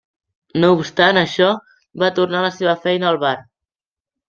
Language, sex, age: Catalan, male, under 19